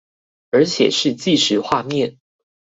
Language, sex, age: Chinese, male, 19-29